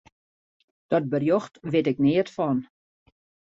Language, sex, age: Western Frisian, female, 50-59